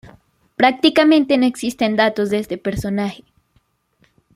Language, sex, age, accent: Spanish, female, under 19, Caribe: Cuba, Venezuela, Puerto Rico, República Dominicana, Panamá, Colombia caribeña, México caribeño, Costa del golfo de México